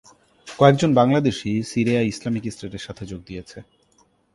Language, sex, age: Bengali, male, 19-29